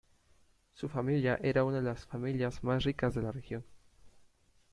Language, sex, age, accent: Spanish, male, 19-29, América central